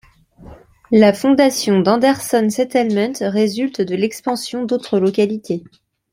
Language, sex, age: French, male, 19-29